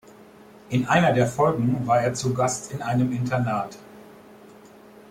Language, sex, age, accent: German, male, 50-59, Deutschland Deutsch